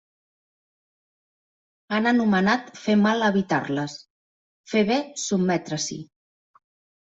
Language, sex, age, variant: Catalan, female, 30-39, Central